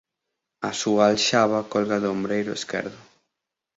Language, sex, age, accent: Galician, male, 19-29, Central (gheada); Oriental (común en zona oriental); Normativo (estándar)